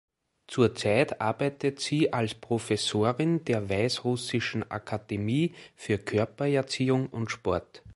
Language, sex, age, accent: German, male, 40-49, Österreichisches Deutsch